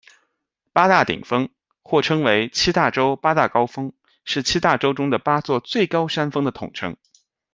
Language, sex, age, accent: Chinese, male, 30-39, 出生地：浙江省